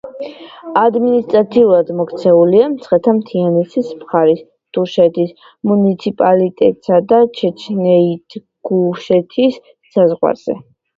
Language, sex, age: Georgian, female, under 19